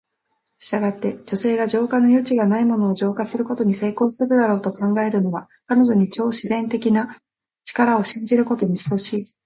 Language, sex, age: Japanese, female, 19-29